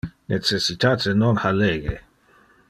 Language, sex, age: Interlingua, male, 40-49